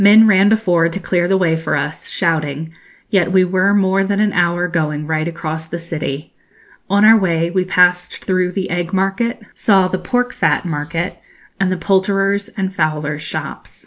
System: none